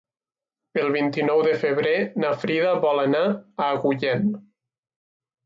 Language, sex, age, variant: Catalan, male, 19-29, Nord-Occidental